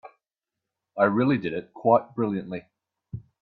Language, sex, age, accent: English, male, 19-29, Australian English